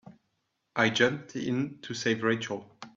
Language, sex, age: English, male, 19-29